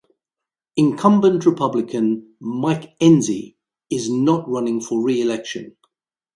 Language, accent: English, Southern African (South Africa, Zimbabwe, Namibia)